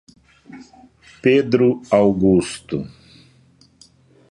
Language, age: Portuguese, 60-69